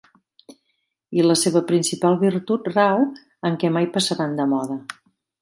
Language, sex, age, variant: Catalan, female, 60-69, Central